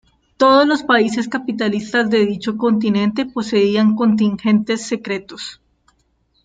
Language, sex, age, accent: Spanish, female, 19-29, Andino-Pacífico: Colombia, Perú, Ecuador, oeste de Bolivia y Venezuela andina